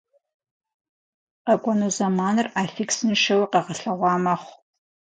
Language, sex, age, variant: Kabardian, female, 30-39, Адыгэбзэ (Къэбэрдей, Кирил, Урысей)